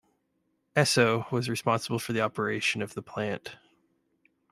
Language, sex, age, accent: English, male, 30-39, Canadian English